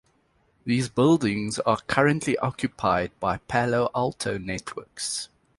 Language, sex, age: English, male, 30-39